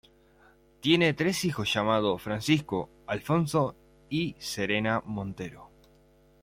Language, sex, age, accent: Spanish, male, under 19, Rioplatense: Argentina, Uruguay, este de Bolivia, Paraguay